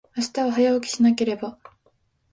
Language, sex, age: Japanese, female, 19-29